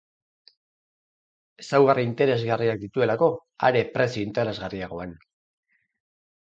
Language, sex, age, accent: Basque, male, 40-49, Mendebalekoa (Araba, Bizkaia, Gipuzkoako mendebaleko herri batzuk)